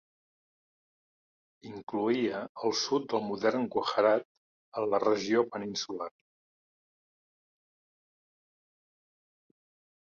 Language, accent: Catalan, gironí